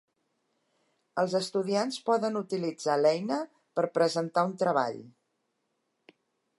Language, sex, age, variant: Catalan, female, 60-69, Central